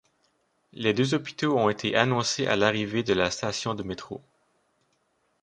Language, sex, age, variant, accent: French, male, 30-39, Français d'Amérique du Nord, Français du Canada